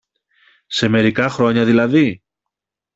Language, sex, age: Greek, male, 40-49